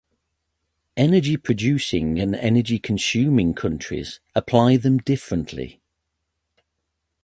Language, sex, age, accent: English, male, 40-49, England English